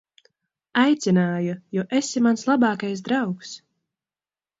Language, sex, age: Latvian, female, under 19